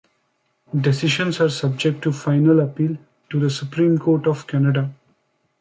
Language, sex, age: English, male, 19-29